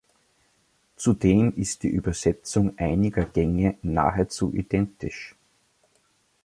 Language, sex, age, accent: German, male, 50-59, Österreichisches Deutsch